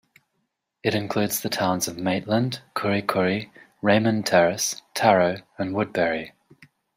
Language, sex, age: English, male, 30-39